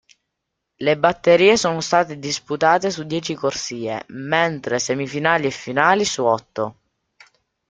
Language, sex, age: Italian, male, under 19